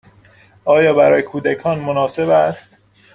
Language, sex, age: Persian, male, 30-39